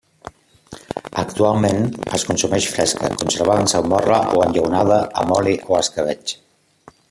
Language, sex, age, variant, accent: Catalan, male, 50-59, Central, central